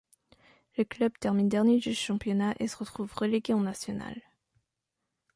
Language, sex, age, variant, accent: French, female, 19-29, Français d'Europe, Français de Suisse